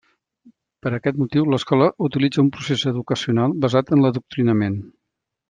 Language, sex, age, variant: Catalan, male, 60-69, Central